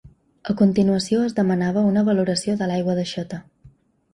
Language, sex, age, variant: Catalan, female, 19-29, Balear